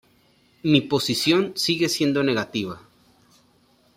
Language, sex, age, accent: Spanish, male, 19-29, México